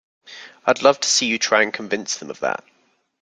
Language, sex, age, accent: English, male, 30-39, England English